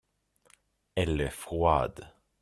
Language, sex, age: French, male, 30-39